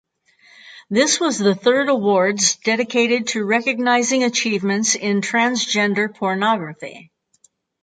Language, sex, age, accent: English, female, 60-69, United States English